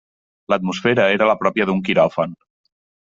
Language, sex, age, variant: Catalan, male, 30-39, Central